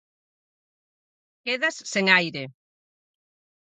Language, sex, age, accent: Galician, female, 40-49, Atlántico (seseo e gheada)